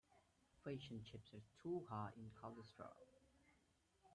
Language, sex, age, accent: English, male, under 19, United States English